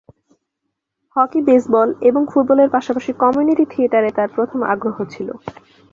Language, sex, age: Bengali, female, under 19